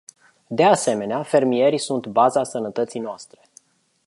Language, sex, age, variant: Romanian, male, 40-49, Romanian-Romania